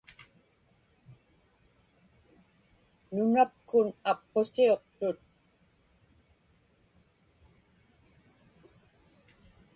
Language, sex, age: Inupiaq, female, 80-89